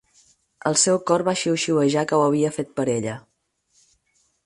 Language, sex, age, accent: Catalan, female, 40-49, estàndard